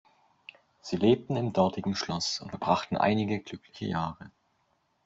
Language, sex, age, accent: German, male, 19-29, Deutschland Deutsch